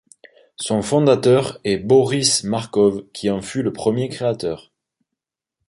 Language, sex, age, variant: French, male, 19-29, Français de métropole